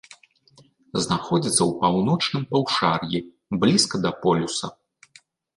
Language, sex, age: Belarusian, male, 30-39